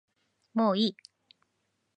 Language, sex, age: Japanese, female, 50-59